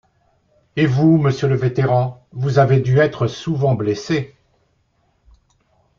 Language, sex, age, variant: French, male, 60-69, Français de métropole